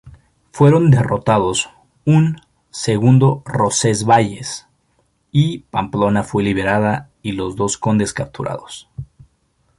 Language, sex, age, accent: Spanish, male, 19-29, México